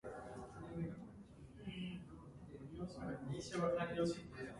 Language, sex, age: English, male, 19-29